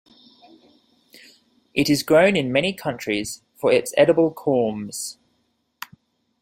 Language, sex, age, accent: English, male, 19-29, Australian English